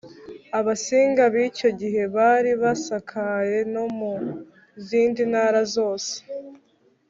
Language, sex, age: Kinyarwanda, female, under 19